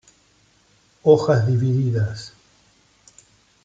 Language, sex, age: Spanish, male, 60-69